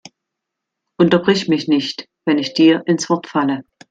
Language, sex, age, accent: German, female, 50-59, Deutschland Deutsch